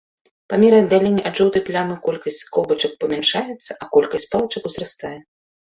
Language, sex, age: Belarusian, female, 30-39